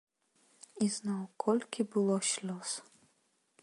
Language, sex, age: Belarusian, female, 19-29